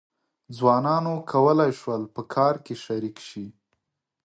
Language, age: Pashto, 30-39